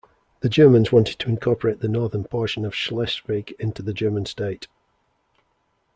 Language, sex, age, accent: English, male, 40-49, England English